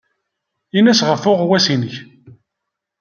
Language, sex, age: Kabyle, male, 30-39